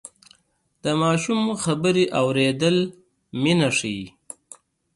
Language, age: Pashto, 30-39